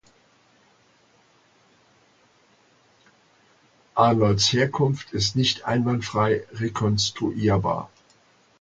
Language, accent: German, Deutschland Deutsch